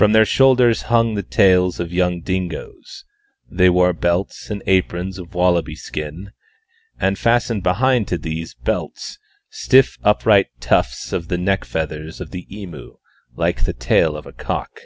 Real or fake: real